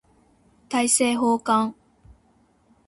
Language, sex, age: Japanese, female, 19-29